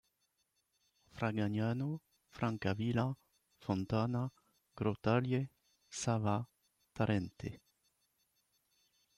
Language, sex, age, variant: French, male, 50-59, Français de métropole